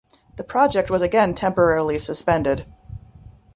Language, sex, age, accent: English, female, 30-39, United States English